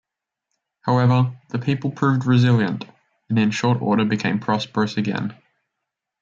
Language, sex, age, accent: English, male, under 19, Australian English